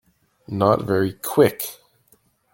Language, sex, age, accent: English, male, 30-39, Canadian English